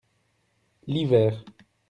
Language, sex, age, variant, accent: French, male, 30-39, Français d'Europe, Français de Belgique